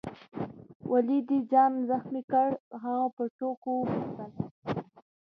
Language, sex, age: Pashto, female, 19-29